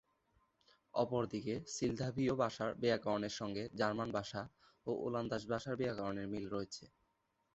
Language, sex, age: Bengali, male, 19-29